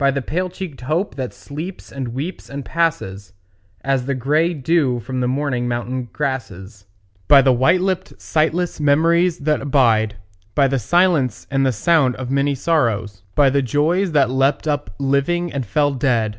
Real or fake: real